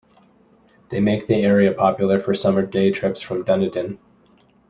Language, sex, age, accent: English, male, 30-39, Canadian English